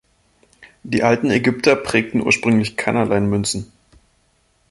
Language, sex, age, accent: German, male, 30-39, Deutschland Deutsch